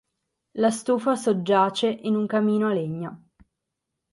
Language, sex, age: Italian, female, 19-29